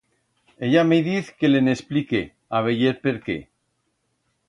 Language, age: Aragonese, 50-59